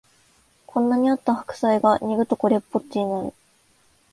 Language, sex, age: Japanese, female, 19-29